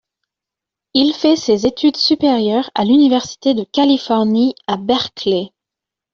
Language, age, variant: French, 19-29, Français de métropole